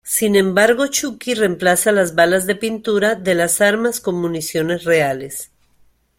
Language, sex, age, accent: Spanish, female, 60-69, Andino-Pacífico: Colombia, Perú, Ecuador, oeste de Bolivia y Venezuela andina